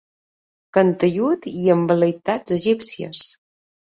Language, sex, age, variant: Catalan, female, 40-49, Balear